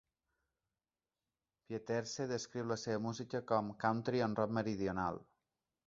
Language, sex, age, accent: Catalan, male, 40-49, balear; central